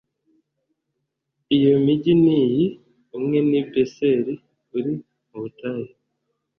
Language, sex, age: Kinyarwanda, male, 19-29